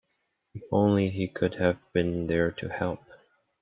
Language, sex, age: English, male, 19-29